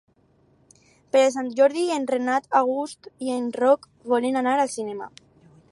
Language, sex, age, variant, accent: Catalan, female, under 19, Alacantí, valencià